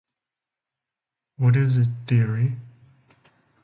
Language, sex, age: English, male, 40-49